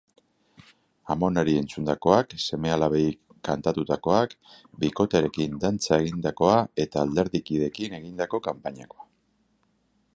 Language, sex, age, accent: Basque, male, 40-49, Mendebalekoa (Araba, Bizkaia, Gipuzkoako mendebaleko herri batzuk)